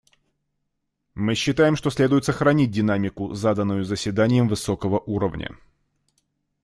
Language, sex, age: Russian, male, 19-29